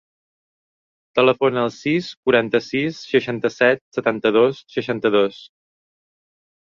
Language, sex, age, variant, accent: Catalan, male, 40-49, Balear, menorquí